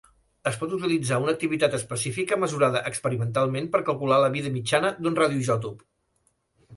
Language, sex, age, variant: Catalan, male, 50-59, Central